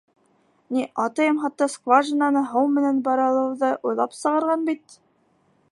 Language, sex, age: Bashkir, female, 19-29